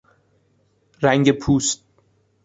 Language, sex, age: Persian, male, 19-29